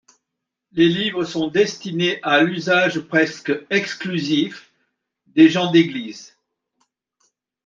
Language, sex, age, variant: French, male, 60-69, Français de métropole